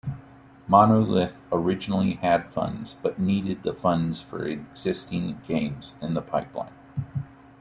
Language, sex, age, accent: English, male, 40-49, United States English